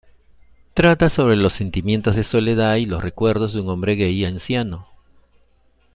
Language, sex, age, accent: Spanish, male, 50-59, Andino-Pacífico: Colombia, Perú, Ecuador, oeste de Bolivia y Venezuela andina